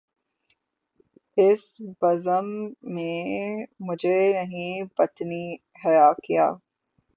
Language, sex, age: Urdu, female, 19-29